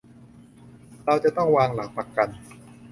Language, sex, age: Thai, male, 19-29